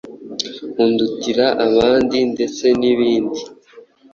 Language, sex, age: Kinyarwanda, male, 19-29